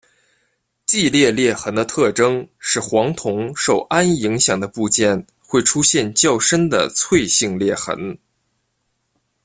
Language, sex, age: Chinese, male, 19-29